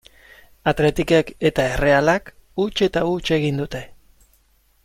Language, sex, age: Basque, male, 40-49